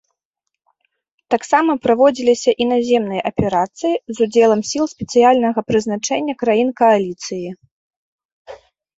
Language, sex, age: Belarusian, female, 30-39